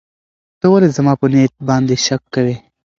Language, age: Pashto, 19-29